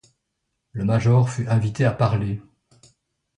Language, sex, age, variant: French, male, 60-69, Français de métropole